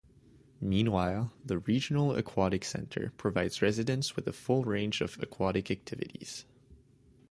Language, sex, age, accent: English, male, 19-29, Canadian English